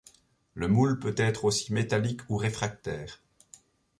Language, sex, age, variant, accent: French, male, 50-59, Français d'Europe, Français de Belgique